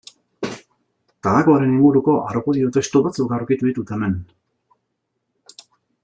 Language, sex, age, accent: Basque, male, 40-49, Mendebalekoa (Araba, Bizkaia, Gipuzkoako mendebaleko herri batzuk)